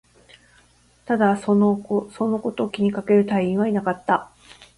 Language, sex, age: Japanese, female, 50-59